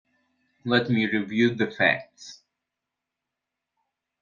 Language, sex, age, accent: English, male, under 19, United States English